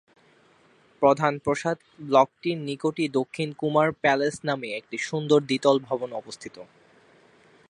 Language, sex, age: Bengali, male, 19-29